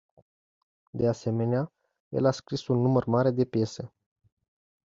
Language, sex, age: Romanian, male, 19-29